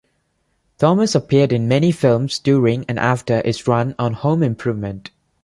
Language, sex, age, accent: English, male, 19-29, India and South Asia (India, Pakistan, Sri Lanka)